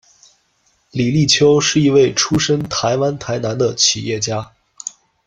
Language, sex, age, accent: Chinese, male, 19-29, 出生地：山东省